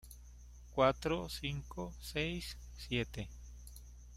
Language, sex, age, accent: Spanish, male, 30-39, México